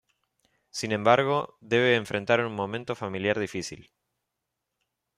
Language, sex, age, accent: Spanish, male, 30-39, Rioplatense: Argentina, Uruguay, este de Bolivia, Paraguay